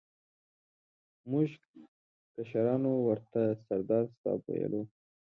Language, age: Pashto, 19-29